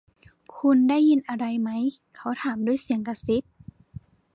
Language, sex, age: Thai, female, 19-29